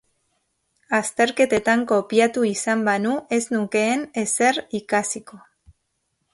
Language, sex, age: Basque, female, 40-49